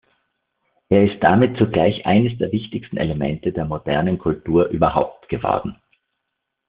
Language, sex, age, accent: German, male, 50-59, Österreichisches Deutsch